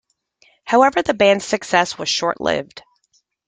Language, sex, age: English, female, 40-49